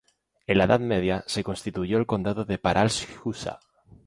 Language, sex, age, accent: Spanish, male, 19-29, España: Islas Canarias